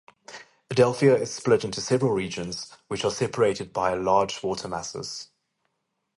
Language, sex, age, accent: English, male, 30-39, Southern African (South Africa, Zimbabwe, Namibia)